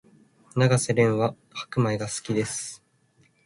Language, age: Japanese, under 19